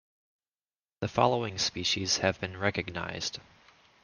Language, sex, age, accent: English, male, 30-39, United States English